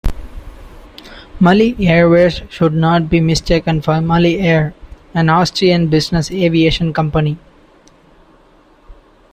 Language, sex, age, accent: English, male, 19-29, India and South Asia (India, Pakistan, Sri Lanka)